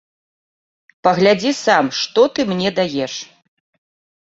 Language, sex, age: Belarusian, female, 40-49